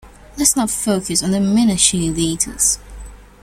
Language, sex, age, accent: English, female, under 19, England English